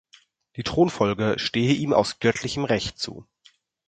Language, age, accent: German, under 19, Deutschland Deutsch